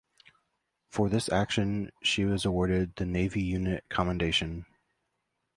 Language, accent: English, United States English